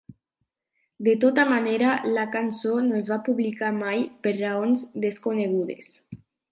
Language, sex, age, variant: Catalan, female, 19-29, Nord-Occidental